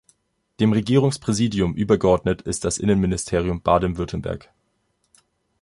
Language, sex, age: German, male, 19-29